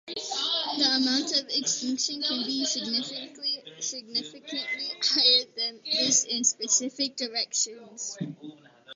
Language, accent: English, United States English